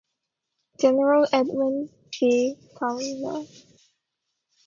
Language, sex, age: English, female, 19-29